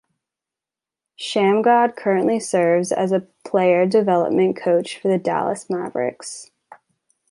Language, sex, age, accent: English, female, 19-29, United States English